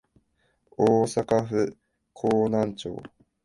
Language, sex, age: Japanese, male, 19-29